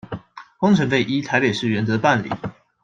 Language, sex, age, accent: Chinese, male, 19-29, 出生地：高雄市